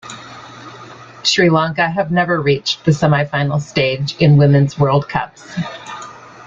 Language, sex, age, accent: English, female, 50-59, United States English